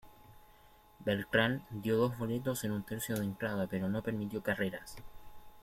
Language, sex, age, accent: Spanish, male, 19-29, Chileno: Chile, Cuyo